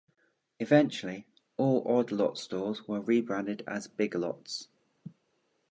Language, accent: English, England English